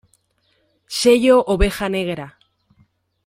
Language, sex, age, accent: Spanish, female, 19-29, España: Centro-Sur peninsular (Madrid, Toledo, Castilla-La Mancha)